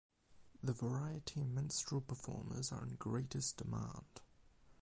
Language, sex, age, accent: English, male, under 19, Australian English; England English; New Zealand English